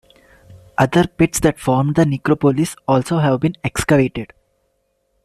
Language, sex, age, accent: English, male, 19-29, India and South Asia (India, Pakistan, Sri Lanka)